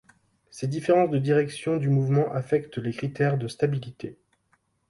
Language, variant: French, Français de métropole